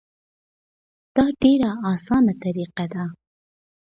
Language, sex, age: Pashto, female, 19-29